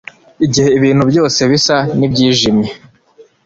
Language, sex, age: Kinyarwanda, male, 30-39